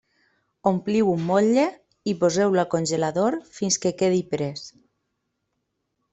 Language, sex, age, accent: Catalan, female, 30-39, valencià